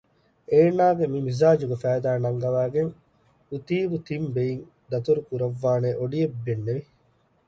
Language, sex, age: Divehi, male, under 19